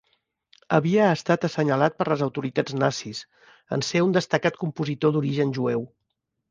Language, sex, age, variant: Catalan, male, 50-59, Central